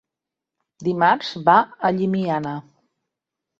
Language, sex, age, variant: Catalan, female, 40-49, Central